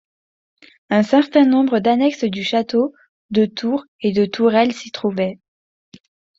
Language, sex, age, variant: French, female, 19-29, Français de métropole